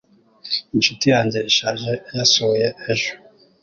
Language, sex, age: Kinyarwanda, male, 19-29